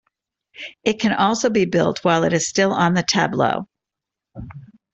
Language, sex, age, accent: English, female, 50-59, United States English